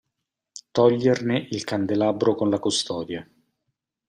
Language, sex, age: Italian, male, 40-49